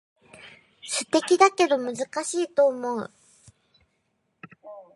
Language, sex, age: Japanese, female, 19-29